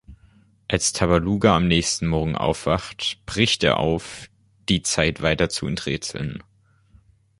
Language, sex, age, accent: German, male, under 19, Deutschland Deutsch